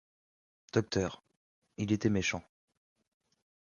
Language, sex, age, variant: French, male, 19-29, Français de métropole